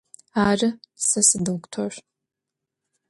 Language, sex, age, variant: Adyghe, female, 19-29, Адыгабзэ (Кирил, пстэумэ зэдыряе)